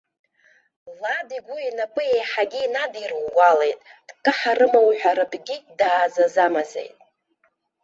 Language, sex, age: Abkhazian, female, 40-49